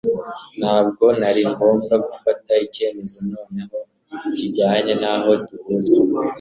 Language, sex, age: Kinyarwanda, male, 19-29